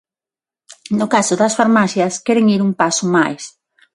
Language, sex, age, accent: Galician, female, 40-49, Atlántico (seseo e gheada); Neofalante